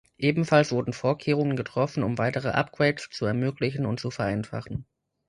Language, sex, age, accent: German, male, 30-39, Deutschland Deutsch